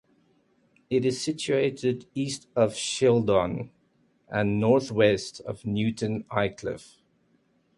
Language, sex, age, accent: English, male, 30-39, Southern African (South Africa, Zimbabwe, Namibia)